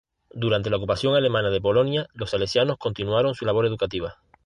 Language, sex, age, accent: Spanish, male, 30-39, España: Islas Canarias